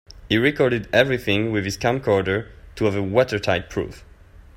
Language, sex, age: English, male, 19-29